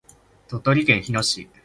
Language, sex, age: Japanese, male, 19-29